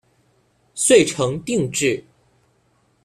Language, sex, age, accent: Chinese, male, under 19, 出生地：江西省